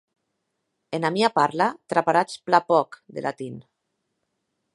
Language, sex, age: Occitan, female, 50-59